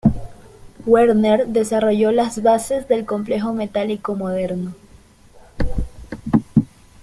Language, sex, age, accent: Spanish, female, 19-29, Andino-Pacífico: Colombia, Perú, Ecuador, oeste de Bolivia y Venezuela andina